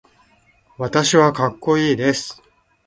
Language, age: Japanese, 40-49